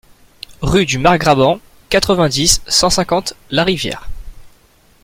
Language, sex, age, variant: French, male, 19-29, Français de métropole